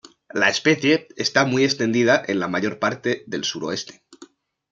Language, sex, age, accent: Spanish, male, 19-29, España: Norte peninsular (Asturias, Castilla y León, Cantabria, País Vasco, Navarra, Aragón, La Rioja, Guadalajara, Cuenca)